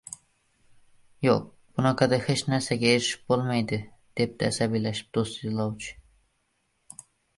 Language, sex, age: Uzbek, male, under 19